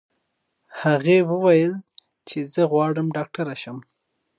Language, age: Pashto, 19-29